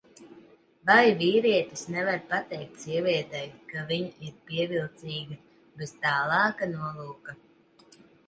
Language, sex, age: Latvian, female, 30-39